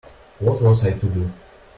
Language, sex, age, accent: English, male, 19-29, United States English